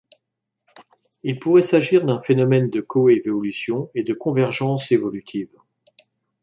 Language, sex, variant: French, male, Français de métropole